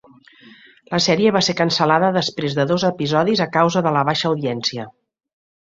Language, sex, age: Catalan, female, 50-59